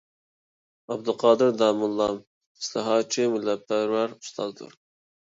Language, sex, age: Uyghur, male, 19-29